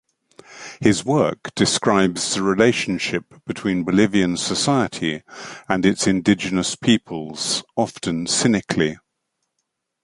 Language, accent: English, England English